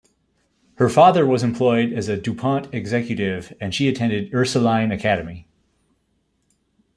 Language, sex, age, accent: English, male, 30-39, United States English